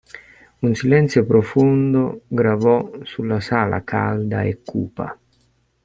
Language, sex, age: Italian, male, 40-49